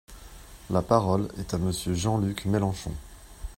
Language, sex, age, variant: French, male, 40-49, Français de métropole